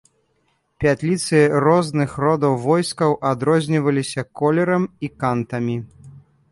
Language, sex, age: Belarusian, male, 30-39